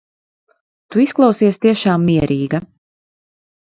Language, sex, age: Latvian, female, 30-39